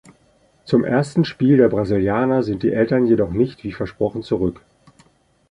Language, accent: German, Deutschland Deutsch